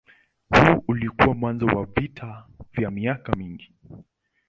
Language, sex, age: Swahili, male, 19-29